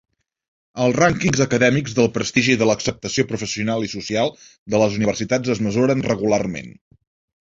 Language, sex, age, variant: Catalan, male, 19-29, Central